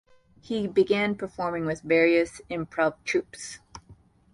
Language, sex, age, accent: English, female, 19-29, United States English